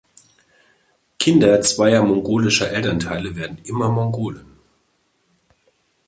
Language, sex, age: German, male, 40-49